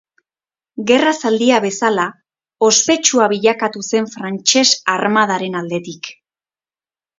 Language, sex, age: Basque, female, 19-29